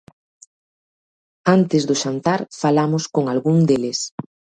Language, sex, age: Galician, female, 30-39